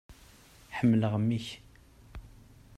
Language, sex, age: Kabyle, male, 30-39